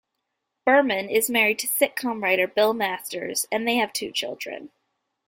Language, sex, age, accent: English, female, 19-29, United States English